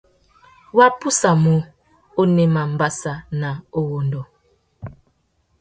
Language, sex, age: Tuki, female, 30-39